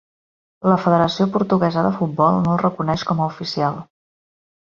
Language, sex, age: Catalan, female, 40-49